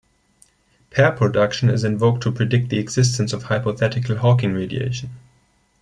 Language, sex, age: English, male, 19-29